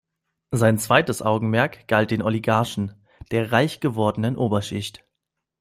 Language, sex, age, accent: German, male, 19-29, Deutschland Deutsch